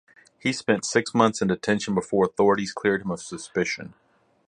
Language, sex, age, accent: English, male, 40-49, United States English